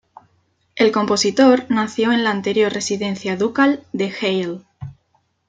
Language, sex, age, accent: Spanish, female, 19-29, España: Centro-Sur peninsular (Madrid, Toledo, Castilla-La Mancha)